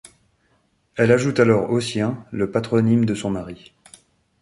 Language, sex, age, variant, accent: French, male, 30-39, Français des départements et régions d'outre-mer, Français de La Réunion